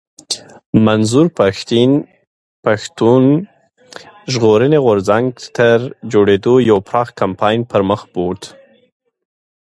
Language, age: Pashto, 30-39